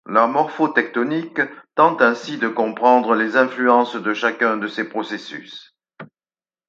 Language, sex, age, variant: French, male, 60-69, Français de métropole